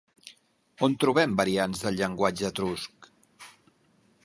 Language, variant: Catalan, Central